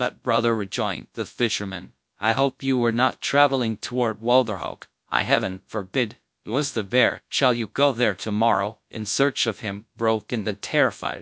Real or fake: fake